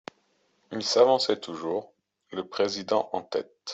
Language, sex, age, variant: French, male, 30-39, Français de métropole